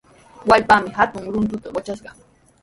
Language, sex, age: Sihuas Ancash Quechua, female, 19-29